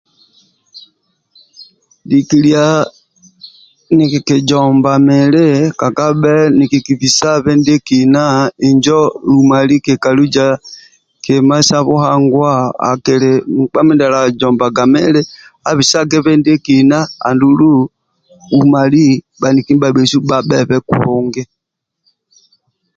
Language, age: Amba (Uganda), 50-59